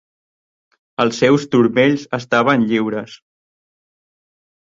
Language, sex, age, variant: Catalan, male, 30-39, Central